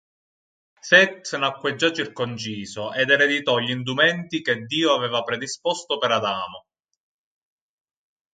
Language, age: Italian, 19-29